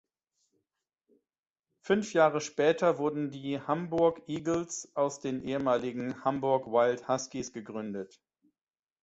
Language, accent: German, Deutschland Deutsch